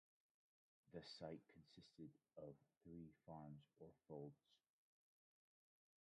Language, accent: English, United States English